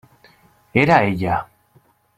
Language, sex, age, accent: Catalan, male, 19-29, valencià